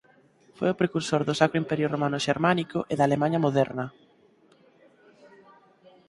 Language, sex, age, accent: Galician, male, 19-29, Normativo (estándar)